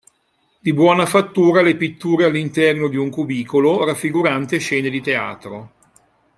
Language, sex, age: Italian, male, 60-69